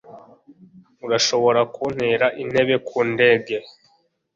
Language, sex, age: Kinyarwanda, male, 19-29